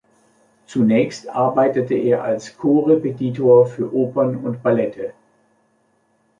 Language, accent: German, Deutschland Deutsch